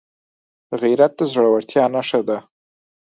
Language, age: Pashto, 19-29